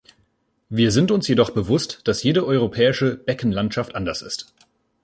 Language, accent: German, Deutschland Deutsch